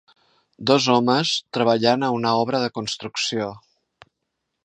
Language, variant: Catalan, Central